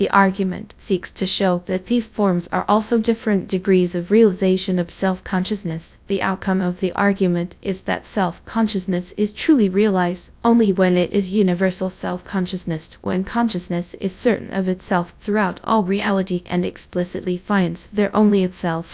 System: TTS, GradTTS